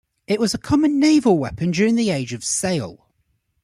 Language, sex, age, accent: English, male, 19-29, England English